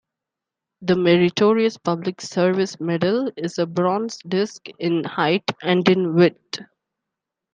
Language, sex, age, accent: English, female, 19-29, India and South Asia (India, Pakistan, Sri Lanka)